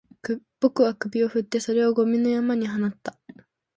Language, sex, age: Japanese, female, under 19